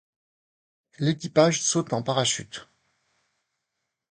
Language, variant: French, Français de métropole